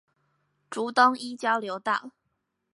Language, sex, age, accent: Chinese, female, 19-29, 出生地：臺北市